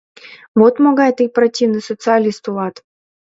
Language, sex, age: Mari, female, 19-29